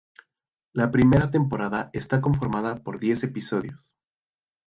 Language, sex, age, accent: Spanish, male, 19-29, México